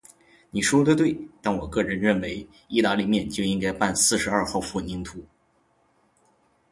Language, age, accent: Chinese, 19-29, 出生地：吉林省